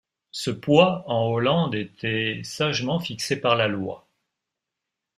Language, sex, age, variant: French, male, 50-59, Français de métropole